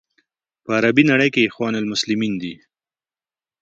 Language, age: Pashto, 30-39